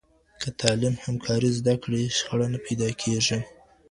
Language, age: Pashto, 19-29